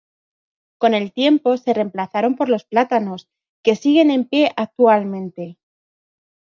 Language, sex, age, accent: Spanish, female, 40-49, España: Centro-Sur peninsular (Madrid, Toledo, Castilla-La Mancha)